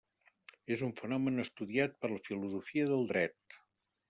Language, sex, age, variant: Catalan, male, 60-69, Septentrional